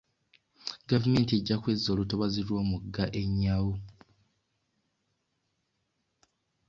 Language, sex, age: Ganda, male, 19-29